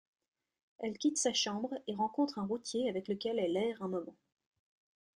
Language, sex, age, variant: French, female, 19-29, Français de métropole